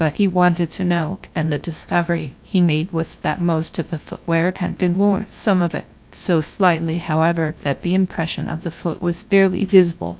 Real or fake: fake